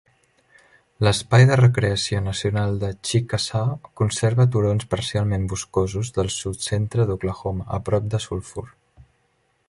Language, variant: Catalan, Central